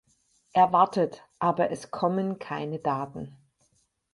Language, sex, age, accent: German, female, 50-59, Deutschland Deutsch